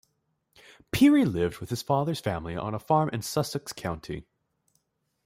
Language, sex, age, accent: English, male, 19-29, United States English